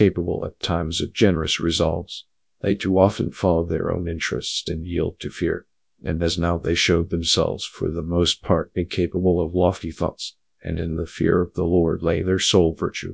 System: TTS, GradTTS